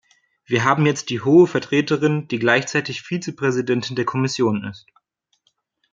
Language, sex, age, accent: German, male, 30-39, Deutschland Deutsch